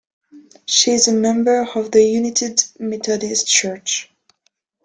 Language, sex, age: English, female, under 19